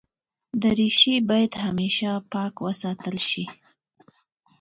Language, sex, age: Pashto, female, 19-29